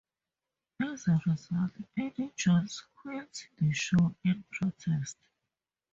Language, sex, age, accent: English, female, 19-29, Southern African (South Africa, Zimbabwe, Namibia)